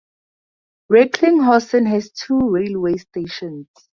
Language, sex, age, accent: English, female, under 19, Southern African (South Africa, Zimbabwe, Namibia)